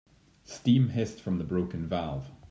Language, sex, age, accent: English, male, 19-29, Scottish English